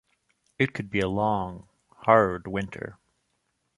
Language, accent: English, Canadian English